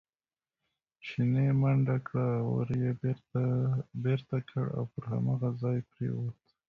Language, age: Pashto, 19-29